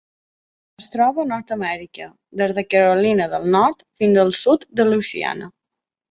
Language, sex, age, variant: Catalan, female, 30-39, Balear